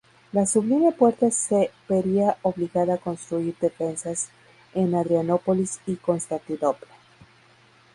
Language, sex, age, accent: Spanish, female, 30-39, México